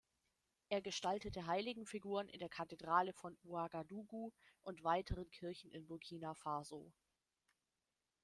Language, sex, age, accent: German, female, 30-39, Deutschland Deutsch